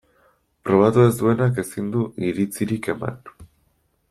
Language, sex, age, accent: Basque, male, 19-29, Erdialdekoa edo Nafarra (Gipuzkoa, Nafarroa)